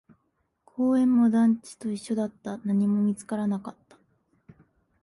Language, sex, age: Japanese, female, 19-29